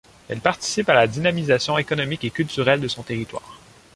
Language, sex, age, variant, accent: French, male, 19-29, Français d'Amérique du Nord, Français du Canada